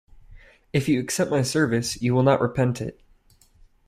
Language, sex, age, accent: English, male, 19-29, United States English